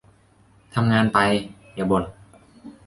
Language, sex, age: Thai, male, 19-29